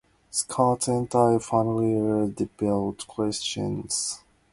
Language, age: English, 19-29